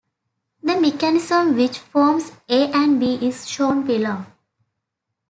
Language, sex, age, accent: English, female, 19-29, United States English